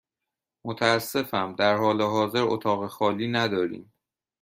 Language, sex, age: Persian, male, 30-39